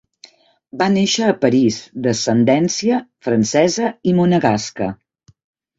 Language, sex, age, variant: Catalan, female, 60-69, Central